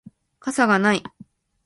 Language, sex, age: Japanese, female, 19-29